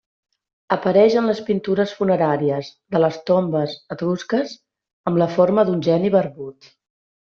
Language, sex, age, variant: Catalan, female, 40-49, Central